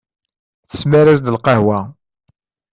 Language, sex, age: Kabyle, male, 30-39